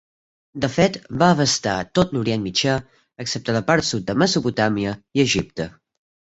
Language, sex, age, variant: Catalan, male, under 19, Central